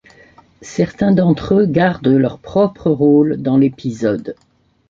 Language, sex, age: French, female, 70-79